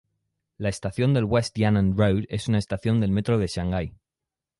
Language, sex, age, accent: Spanish, male, 19-29, España: Centro-Sur peninsular (Madrid, Toledo, Castilla-La Mancha)